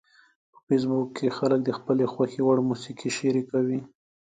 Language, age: Pashto, 19-29